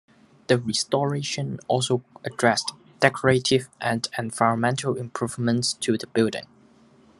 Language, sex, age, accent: English, male, under 19, Hong Kong English